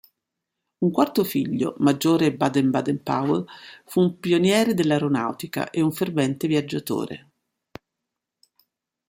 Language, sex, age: Italian, female, 60-69